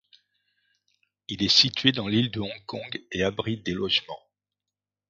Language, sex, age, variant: French, male, 50-59, Français de métropole